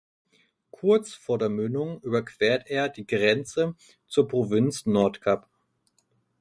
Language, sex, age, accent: German, male, 30-39, Deutschland Deutsch